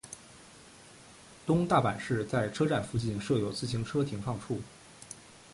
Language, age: Chinese, 30-39